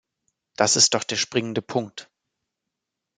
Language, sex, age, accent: German, male, 19-29, Deutschland Deutsch